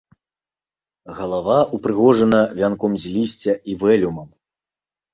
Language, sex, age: Belarusian, male, 30-39